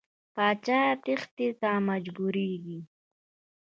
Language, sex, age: Pashto, female, 19-29